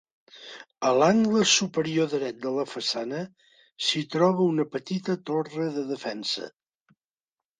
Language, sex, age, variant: Catalan, male, 50-59, Central